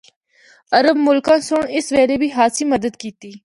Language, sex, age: Northern Hindko, female, 19-29